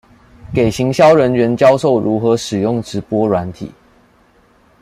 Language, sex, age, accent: Chinese, male, under 19, 出生地：臺中市